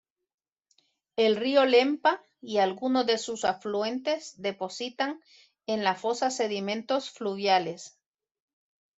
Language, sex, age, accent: Spanish, female, 40-49, España: Centro-Sur peninsular (Madrid, Toledo, Castilla-La Mancha)